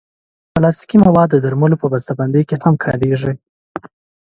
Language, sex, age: Pashto, male, 19-29